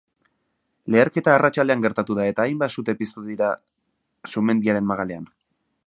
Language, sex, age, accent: Basque, male, 30-39, Mendebalekoa (Araba, Bizkaia, Gipuzkoako mendebaleko herri batzuk)